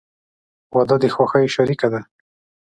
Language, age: Pashto, 30-39